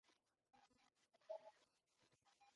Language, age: English, 19-29